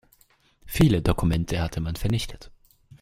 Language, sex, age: German, male, under 19